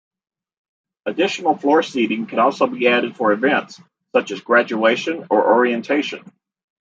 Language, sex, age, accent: English, male, 50-59, United States English